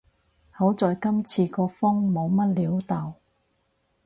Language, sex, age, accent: Cantonese, female, 30-39, 广州音